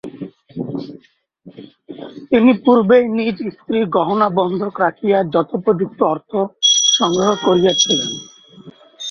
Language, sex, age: Bengali, male, 30-39